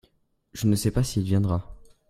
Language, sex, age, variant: French, male, under 19, Français de métropole